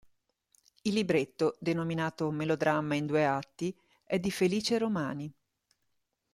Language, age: Italian, 50-59